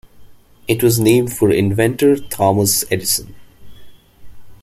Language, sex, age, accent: English, male, 19-29, India and South Asia (India, Pakistan, Sri Lanka)